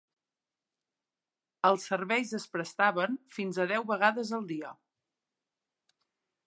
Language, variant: Catalan, Central